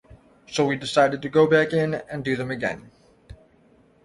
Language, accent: English, United States English